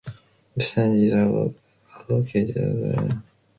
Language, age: English, 19-29